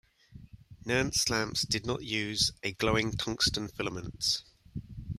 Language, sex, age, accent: English, male, 30-39, England English